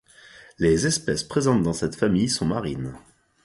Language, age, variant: French, 30-39, Français de métropole